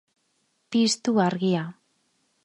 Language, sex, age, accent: Basque, female, 19-29, Mendebalekoa (Araba, Bizkaia, Gipuzkoako mendebaleko herri batzuk)